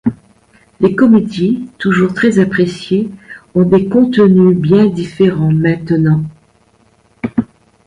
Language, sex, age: French, female, 60-69